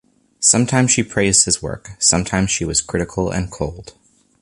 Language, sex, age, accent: English, male, 19-29, Canadian English